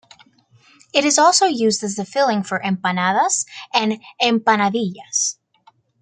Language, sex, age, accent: English, female, under 19, United States English